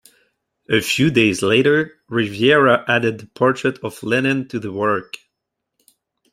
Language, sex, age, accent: English, male, 30-39, Canadian English